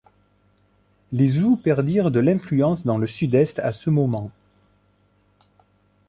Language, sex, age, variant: French, male, 40-49, Français de métropole